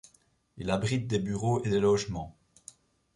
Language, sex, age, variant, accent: French, male, 50-59, Français d'Europe, Français de Belgique